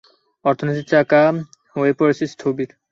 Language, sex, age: Bengali, male, 19-29